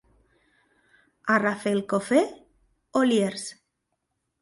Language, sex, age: Catalan, female, 40-49